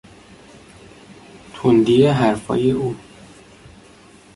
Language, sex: Persian, male